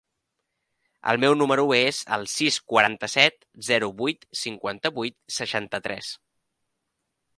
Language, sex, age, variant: Catalan, male, 19-29, Central